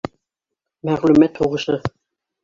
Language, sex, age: Bashkir, female, 60-69